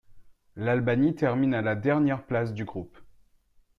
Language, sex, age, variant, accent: French, male, 40-49, Français des départements et régions d'outre-mer, Français de La Réunion